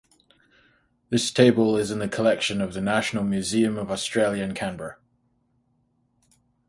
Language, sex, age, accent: English, male, 30-39, United States English; Canadian English